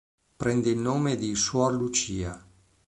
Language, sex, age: Italian, male, 50-59